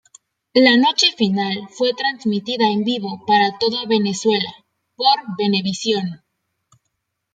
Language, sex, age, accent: Spanish, female, 19-29, México